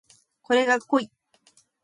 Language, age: Japanese, 19-29